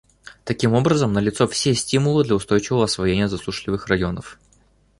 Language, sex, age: Russian, male, 19-29